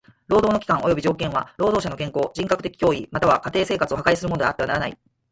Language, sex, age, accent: Japanese, female, 40-49, 関西弁